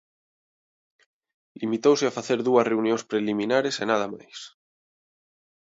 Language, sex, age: Galician, male, 30-39